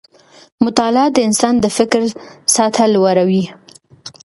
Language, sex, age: Pashto, female, 19-29